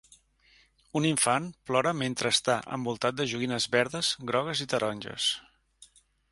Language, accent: Catalan, central; septentrional